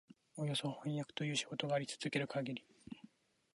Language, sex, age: Japanese, male, 19-29